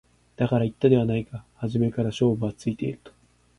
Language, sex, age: Japanese, male, 19-29